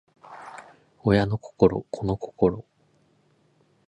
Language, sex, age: Japanese, male, 19-29